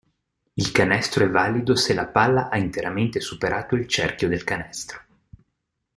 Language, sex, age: Italian, male, 40-49